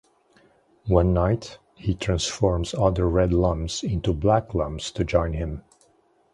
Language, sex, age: English, male, 40-49